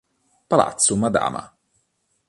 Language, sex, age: Italian, male, 30-39